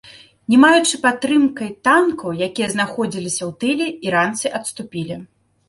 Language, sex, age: Belarusian, female, 30-39